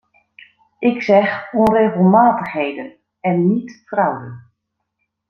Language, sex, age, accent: Dutch, female, 40-49, Nederlands Nederlands